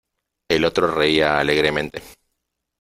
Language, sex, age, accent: Spanish, male, 40-49, Andino-Pacífico: Colombia, Perú, Ecuador, oeste de Bolivia y Venezuela andina